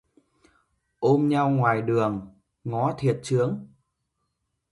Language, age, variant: Vietnamese, 19-29, Hà Nội